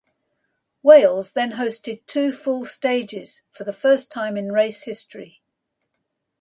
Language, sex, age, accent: English, female, 60-69, England English